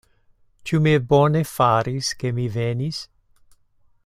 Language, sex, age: Esperanto, male, 70-79